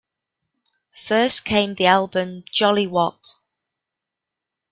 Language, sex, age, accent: English, female, 40-49, England English